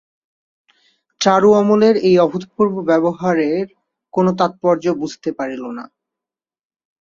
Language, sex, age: Bengali, male, 19-29